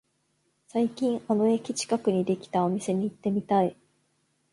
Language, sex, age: Japanese, female, 30-39